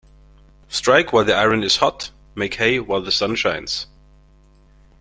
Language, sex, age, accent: English, male, 30-39, United States English